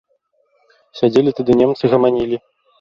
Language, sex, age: Belarusian, male, 19-29